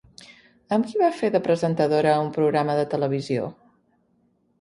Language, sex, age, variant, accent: Catalan, female, 60-69, Central, central